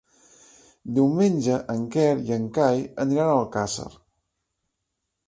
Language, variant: Catalan, Central